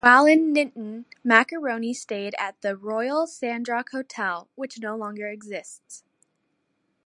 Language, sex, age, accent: English, female, under 19, United States English